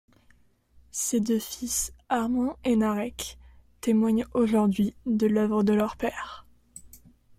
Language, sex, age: French, female, 19-29